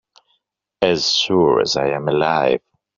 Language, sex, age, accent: English, male, 30-39, England English